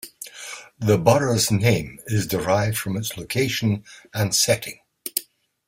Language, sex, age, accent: English, male, 70-79, Scottish English